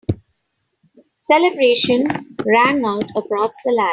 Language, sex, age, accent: English, female, 50-59, India and South Asia (India, Pakistan, Sri Lanka)